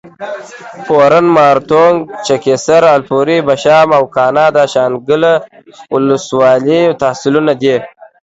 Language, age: Pashto, 19-29